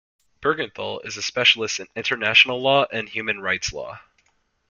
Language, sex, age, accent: English, male, under 19, United States English